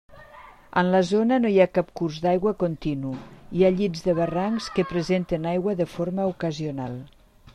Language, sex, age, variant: Catalan, female, 60-69, Nord-Occidental